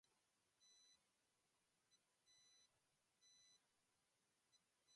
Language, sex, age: Basque, male, 60-69